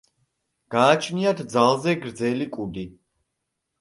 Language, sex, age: Georgian, male, 19-29